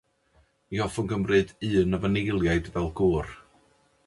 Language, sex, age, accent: Welsh, male, 40-49, Y Deyrnas Unedig Cymraeg